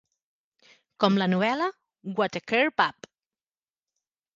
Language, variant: Catalan, Central